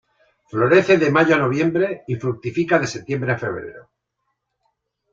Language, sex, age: Spanish, male, 50-59